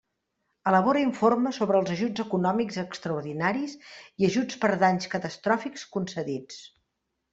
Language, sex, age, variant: Catalan, female, 50-59, Central